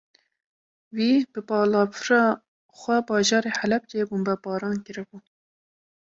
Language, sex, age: Kurdish, female, 19-29